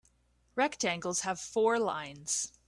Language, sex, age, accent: English, female, 19-29, Canadian English